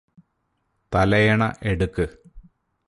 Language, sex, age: Malayalam, male, 40-49